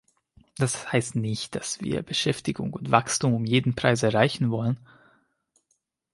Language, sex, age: German, male, 19-29